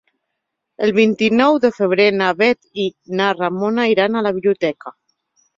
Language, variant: Catalan, Central